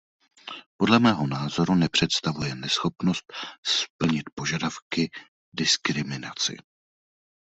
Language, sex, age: Czech, male, 30-39